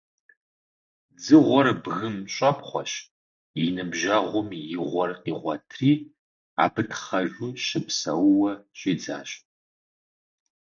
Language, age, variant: Kabardian, 30-39, Адыгэбзэ (Къэбэрдей, Кирил, псоми зэдай)